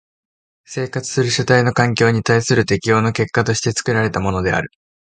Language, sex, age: Japanese, male, 19-29